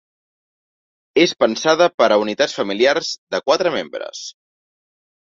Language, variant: Catalan, Central